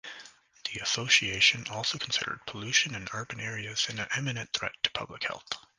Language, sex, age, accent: English, male, 19-29, United States English